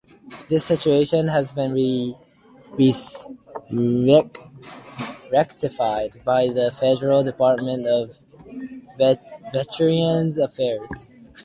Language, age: English, under 19